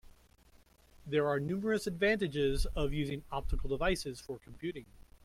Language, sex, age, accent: English, male, 40-49, United States English